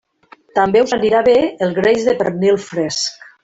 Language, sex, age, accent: Catalan, female, 50-59, valencià